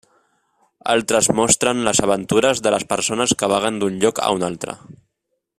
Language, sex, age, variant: Catalan, male, 30-39, Central